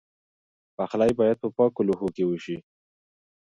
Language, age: Pashto, 19-29